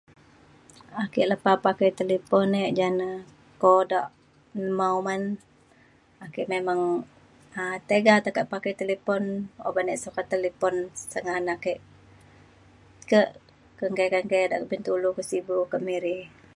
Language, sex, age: Mainstream Kenyah, female, 40-49